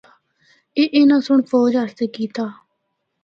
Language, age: Northern Hindko, 19-29